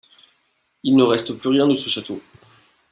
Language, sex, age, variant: French, male, 30-39, Français de métropole